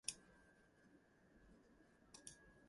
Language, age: English, 19-29